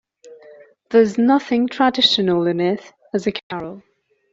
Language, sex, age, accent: English, female, 19-29, England English